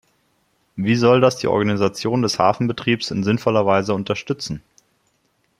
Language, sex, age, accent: German, male, 30-39, Deutschland Deutsch